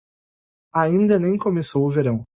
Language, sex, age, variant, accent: Portuguese, male, 19-29, Portuguese (Brasil), Gaucho